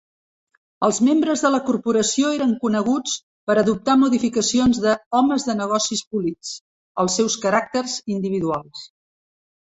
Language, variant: Catalan, Central